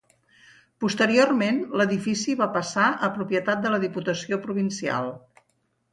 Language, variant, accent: Catalan, Central, central